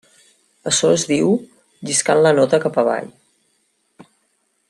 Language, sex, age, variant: Catalan, female, 50-59, Central